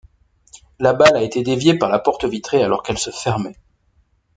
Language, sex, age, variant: French, male, 40-49, Français de métropole